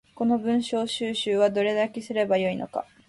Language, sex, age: Japanese, female, under 19